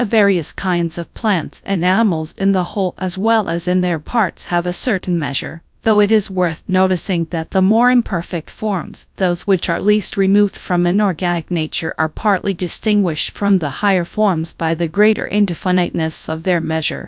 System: TTS, GradTTS